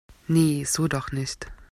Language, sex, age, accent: German, female, 30-39, Österreichisches Deutsch